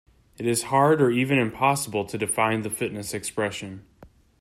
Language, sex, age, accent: English, male, 30-39, United States English